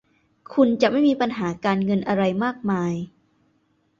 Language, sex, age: Thai, female, 19-29